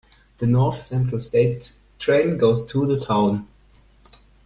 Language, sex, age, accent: English, male, under 19, United States English